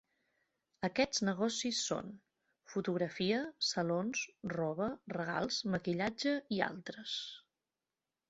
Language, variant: Catalan, Central